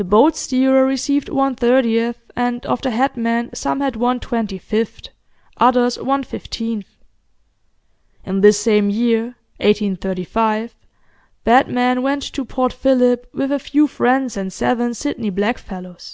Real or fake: real